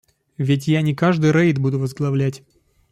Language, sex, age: Russian, male, 30-39